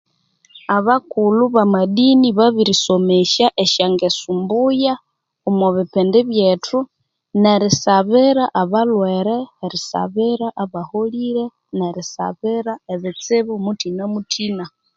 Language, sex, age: Konzo, female, 30-39